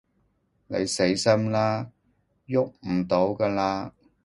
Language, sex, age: Cantonese, male, 30-39